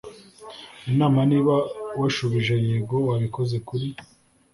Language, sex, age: Kinyarwanda, male, 19-29